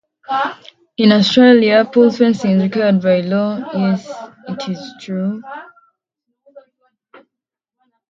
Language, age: English, 19-29